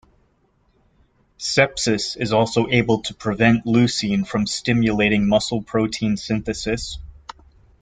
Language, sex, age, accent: English, male, 30-39, United States English